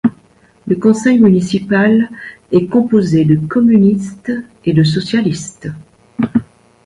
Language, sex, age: French, female, 60-69